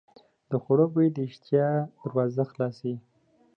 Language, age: Pashto, 19-29